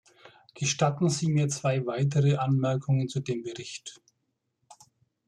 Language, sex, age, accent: German, male, 40-49, Deutschland Deutsch